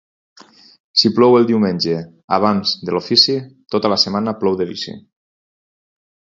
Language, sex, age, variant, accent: Catalan, male, 40-49, Valencià septentrional, valencià